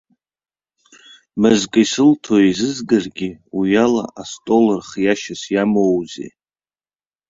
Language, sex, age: Abkhazian, male, 30-39